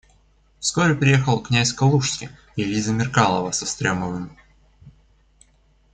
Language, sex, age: Russian, male, under 19